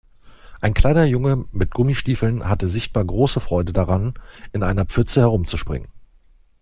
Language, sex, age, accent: German, male, 30-39, Deutschland Deutsch